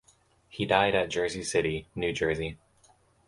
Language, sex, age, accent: English, male, 19-29, United States English